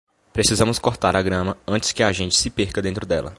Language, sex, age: Portuguese, male, under 19